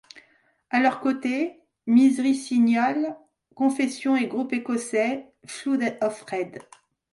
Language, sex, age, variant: French, female, 40-49, Français de métropole